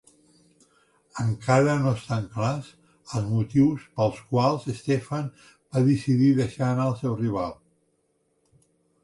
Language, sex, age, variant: Catalan, male, 60-69, Central